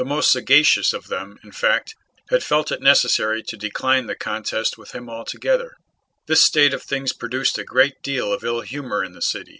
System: none